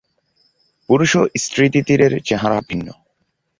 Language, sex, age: Bengali, male, 19-29